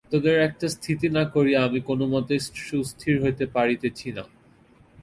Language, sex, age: Bengali, male, under 19